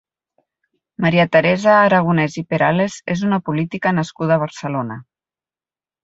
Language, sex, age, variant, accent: Catalan, female, 40-49, Central, tarragoní